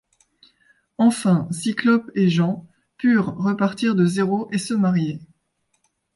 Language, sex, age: French, female, 30-39